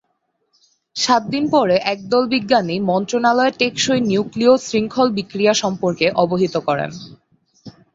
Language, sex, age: Bengali, female, 19-29